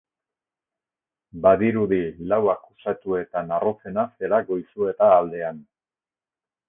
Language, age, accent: Basque, 60-69, Mendebalekoa (Araba, Bizkaia, Gipuzkoako mendebaleko herri batzuk)